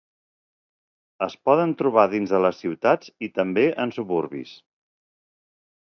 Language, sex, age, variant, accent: Catalan, male, 40-49, Central, central